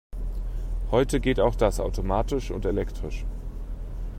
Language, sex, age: German, male, 30-39